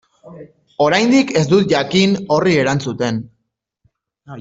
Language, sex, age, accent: Basque, male, 30-39, Erdialdekoa edo Nafarra (Gipuzkoa, Nafarroa)